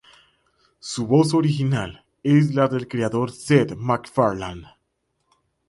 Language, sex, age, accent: Spanish, male, 19-29, Caribe: Cuba, Venezuela, Puerto Rico, República Dominicana, Panamá, Colombia caribeña, México caribeño, Costa del golfo de México